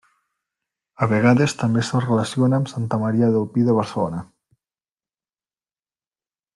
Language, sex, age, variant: Catalan, male, 19-29, Nord-Occidental